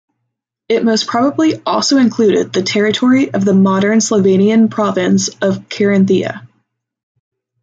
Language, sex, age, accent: English, female, 19-29, United States English